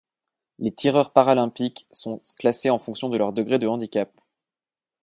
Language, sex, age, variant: French, male, 30-39, Français de métropole